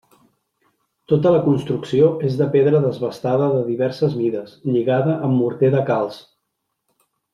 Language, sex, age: Catalan, male, 30-39